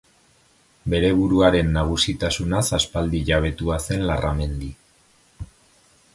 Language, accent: Basque, Erdialdekoa edo Nafarra (Gipuzkoa, Nafarroa)